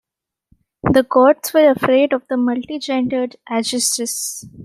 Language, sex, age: English, female, 19-29